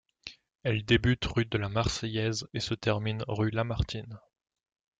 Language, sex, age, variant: French, male, 19-29, Français de métropole